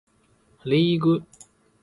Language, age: Japanese, 30-39